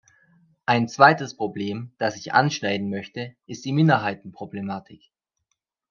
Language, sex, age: German, male, 19-29